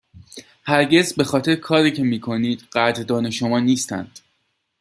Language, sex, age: Persian, male, 19-29